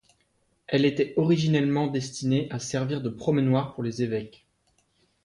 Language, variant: French, Français de métropole